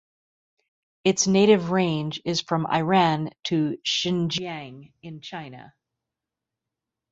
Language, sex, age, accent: English, female, 50-59, United States English